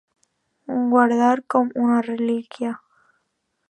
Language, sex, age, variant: Catalan, female, under 19, Alacantí